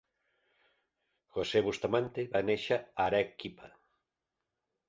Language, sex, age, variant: Catalan, male, 60-69, Central